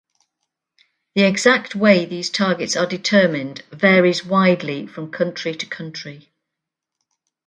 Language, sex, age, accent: English, female, 60-69, England English